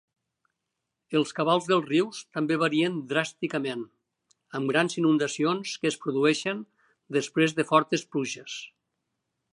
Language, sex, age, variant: Catalan, male, 60-69, Nord-Occidental